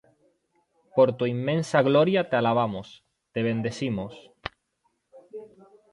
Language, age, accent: Spanish, 19-29, España: Islas Canarias